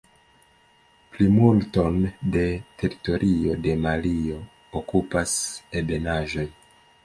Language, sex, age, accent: Esperanto, male, 30-39, Internacia